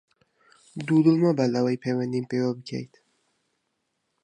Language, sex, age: Central Kurdish, male, 19-29